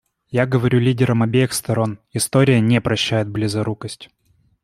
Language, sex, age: Russian, male, 19-29